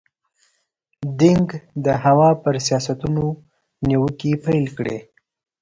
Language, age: Pashto, 30-39